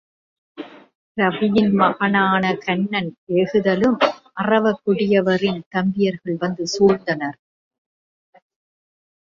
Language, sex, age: Tamil, female, 40-49